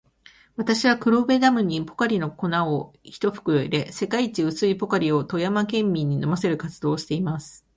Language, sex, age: Japanese, female, 50-59